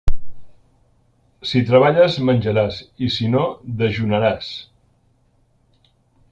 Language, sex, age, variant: Catalan, male, 60-69, Central